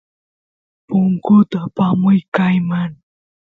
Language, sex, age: Santiago del Estero Quichua, female, 19-29